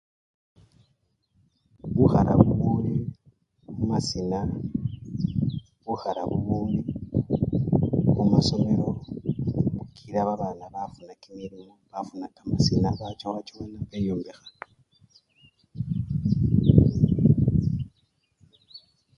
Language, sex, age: Luyia, male, 19-29